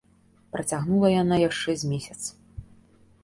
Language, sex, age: Belarusian, female, 30-39